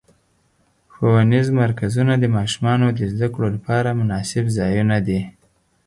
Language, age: Pashto, 30-39